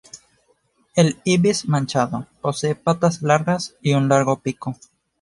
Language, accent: Spanish, Caribe: Cuba, Venezuela, Puerto Rico, República Dominicana, Panamá, Colombia caribeña, México caribeño, Costa del golfo de México